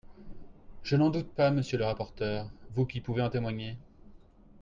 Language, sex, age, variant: French, male, 30-39, Français de métropole